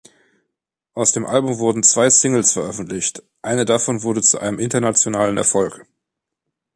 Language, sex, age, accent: German, male, 30-39, Deutschland Deutsch